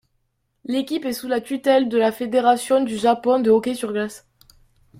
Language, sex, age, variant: French, male, 40-49, Français de métropole